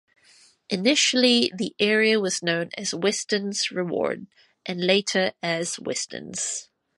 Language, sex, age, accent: English, female, 30-39, New Zealand English